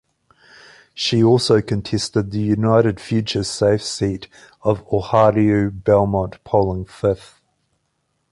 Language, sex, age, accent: English, male, 40-49, New Zealand English